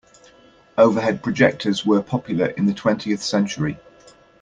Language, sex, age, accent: English, male, 30-39, England English